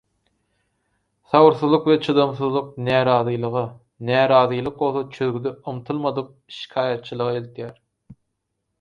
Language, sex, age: Turkmen, male, 30-39